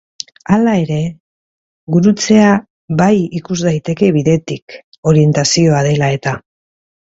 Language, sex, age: Basque, female, 50-59